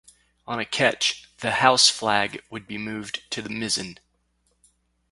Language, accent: English, United States English